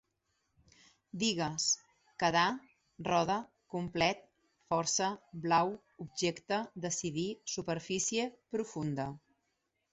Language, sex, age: Catalan, female, 40-49